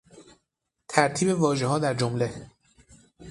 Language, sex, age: Persian, male, 30-39